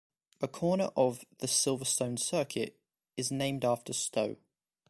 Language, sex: English, male